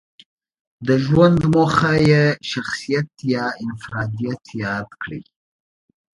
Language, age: Pashto, 19-29